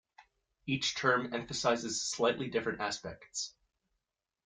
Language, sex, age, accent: English, male, 19-29, United States English